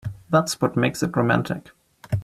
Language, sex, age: English, male, 19-29